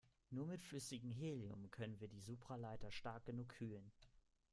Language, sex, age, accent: German, male, 19-29, Deutschland Deutsch